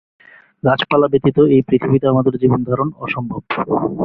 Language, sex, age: Bengali, male, 30-39